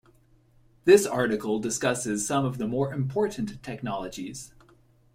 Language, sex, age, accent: English, male, 30-39, United States English